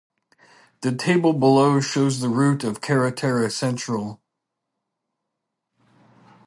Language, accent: English, Canadian English